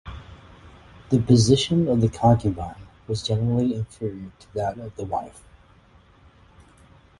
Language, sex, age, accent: English, male, 40-49, United States English